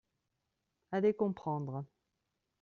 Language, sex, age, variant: French, female, 40-49, Français de métropole